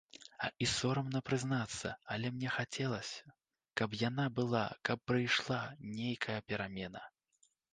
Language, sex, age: Belarusian, male, 19-29